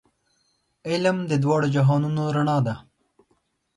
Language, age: Pashto, 19-29